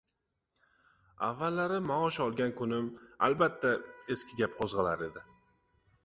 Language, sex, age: Uzbek, male, 19-29